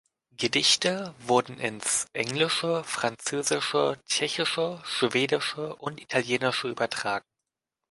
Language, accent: German, Deutschland Deutsch